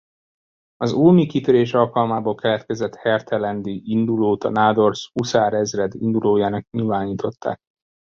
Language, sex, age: Hungarian, male, 19-29